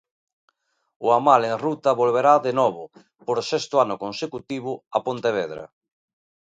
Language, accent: Galician, Oriental (común en zona oriental)